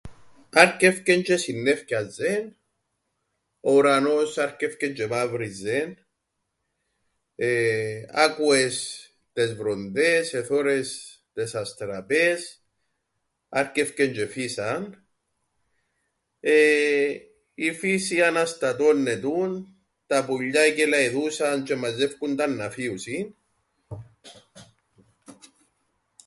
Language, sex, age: Greek, male, 40-49